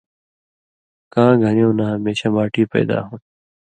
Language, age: Indus Kohistani, 30-39